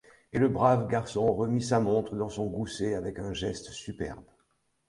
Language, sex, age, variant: French, male, 60-69, Français de métropole